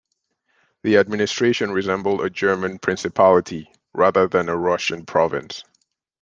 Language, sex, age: English, male, 30-39